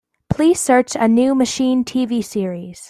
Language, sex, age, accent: English, female, under 19, United States English